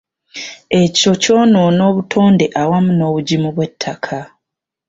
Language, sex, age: Ganda, female, 19-29